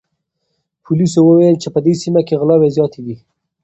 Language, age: Pashto, 19-29